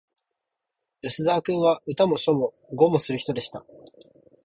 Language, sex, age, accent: Japanese, male, 19-29, 標準語